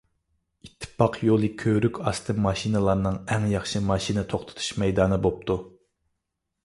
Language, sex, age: Uyghur, male, 19-29